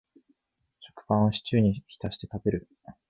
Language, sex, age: Japanese, male, 19-29